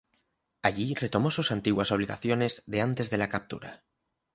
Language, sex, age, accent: Spanish, male, 19-29, España: Norte peninsular (Asturias, Castilla y León, Cantabria, País Vasco, Navarra, Aragón, La Rioja, Guadalajara, Cuenca)